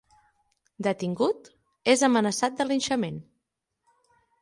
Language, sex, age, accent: Catalan, female, 19-29, nord-occidental; septentrional